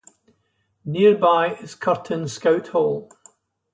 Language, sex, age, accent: English, male, 70-79, Scottish English